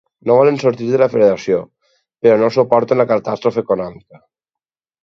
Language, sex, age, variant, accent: Catalan, male, 30-39, Valencià meridional, valencià